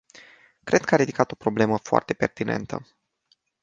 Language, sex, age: Romanian, male, 19-29